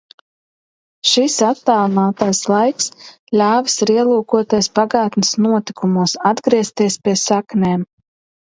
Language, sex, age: Latvian, female, 30-39